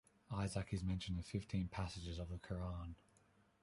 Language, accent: English, Australian English